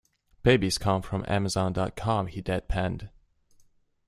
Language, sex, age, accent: English, male, 30-39, United States English